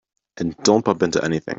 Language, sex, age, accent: English, male, under 19, United States English